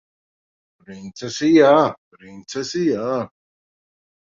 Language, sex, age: Latvian, male, 40-49